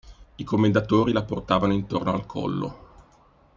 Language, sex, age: Italian, male, 50-59